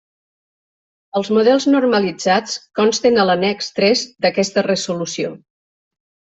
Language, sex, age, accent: Catalan, female, 50-59, valencià